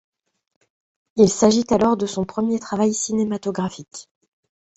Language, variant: French, Français de métropole